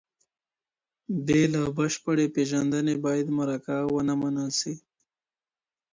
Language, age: Pashto, 19-29